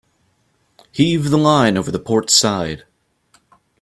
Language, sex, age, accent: English, male, 19-29, United States English